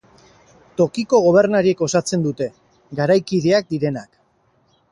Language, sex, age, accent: Basque, male, 30-39, Mendebalekoa (Araba, Bizkaia, Gipuzkoako mendebaleko herri batzuk)